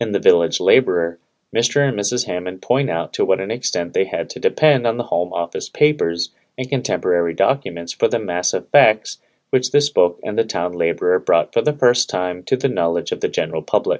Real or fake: real